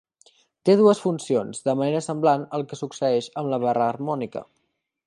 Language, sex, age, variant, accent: Catalan, male, 19-29, Central, gironí